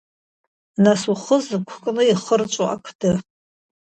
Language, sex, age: Abkhazian, female, 40-49